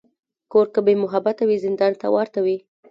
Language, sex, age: Pashto, female, 19-29